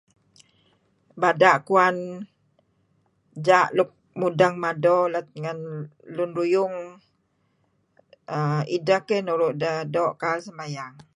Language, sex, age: Kelabit, female, 60-69